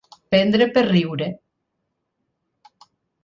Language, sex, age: Catalan, female, 50-59